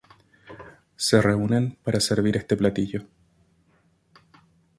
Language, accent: Spanish, Chileno: Chile, Cuyo